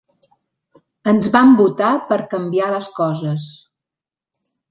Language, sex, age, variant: Catalan, female, 50-59, Central